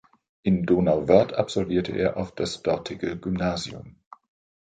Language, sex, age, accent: German, male, 60-69, Deutschland Deutsch